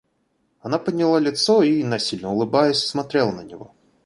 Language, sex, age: Russian, male, 19-29